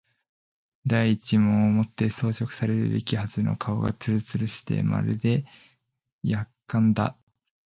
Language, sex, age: Japanese, male, 19-29